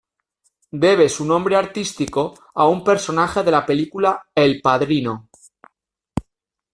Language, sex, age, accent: Spanish, male, 40-49, España: Norte peninsular (Asturias, Castilla y León, Cantabria, País Vasco, Navarra, Aragón, La Rioja, Guadalajara, Cuenca)